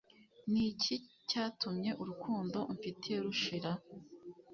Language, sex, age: Kinyarwanda, female, 19-29